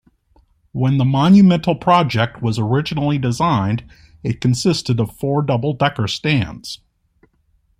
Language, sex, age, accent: English, male, 40-49, United States English